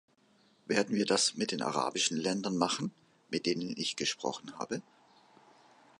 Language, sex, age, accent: German, male, 50-59, Deutschland Deutsch